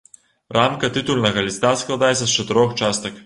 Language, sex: Belarusian, male